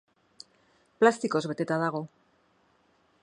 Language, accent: Basque, Mendebalekoa (Araba, Bizkaia, Gipuzkoako mendebaleko herri batzuk)